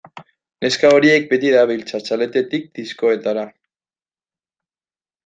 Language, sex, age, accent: Basque, male, 19-29, Mendebalekoa (Araba, Bizkaia, Gipuzkoako mendebaleko herri batzuk)